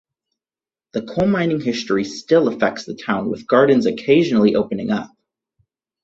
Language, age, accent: English, 19-29, United States English